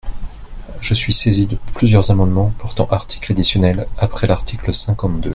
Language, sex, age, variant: French, male, 30-39, Français de métropole